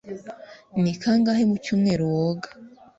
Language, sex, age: Kinyarwanda, female, 19-29